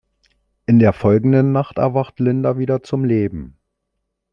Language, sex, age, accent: German, male, 40-49, Deutschland Deutsch